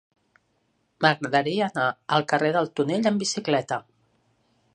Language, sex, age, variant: Catalan, female, 50-59, Nord-Occidental